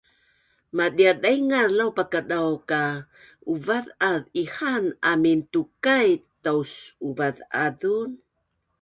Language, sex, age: Bunun, female, 60-69